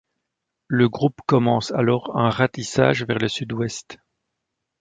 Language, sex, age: French, male, 40-49